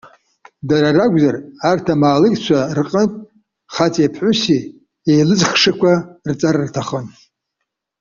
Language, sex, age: Abkhazian, male, 70-79